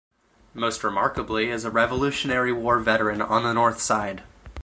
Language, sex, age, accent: English, male, 19-29, United States English